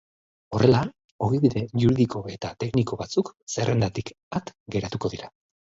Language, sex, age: Basque, male, 40-49